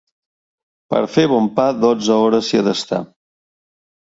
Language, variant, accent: Catalan, Central, central